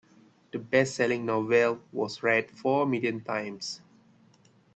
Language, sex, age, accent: English, male, 19-29, Malaysian English